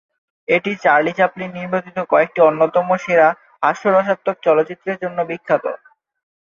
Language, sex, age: Bengali, male, 19-29